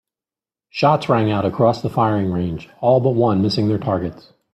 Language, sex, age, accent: English, male, 50-59, United States English